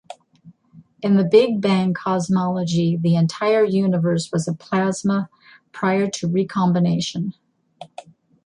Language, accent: English, United States English